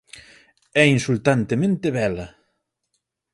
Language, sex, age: Galician, male, 30-39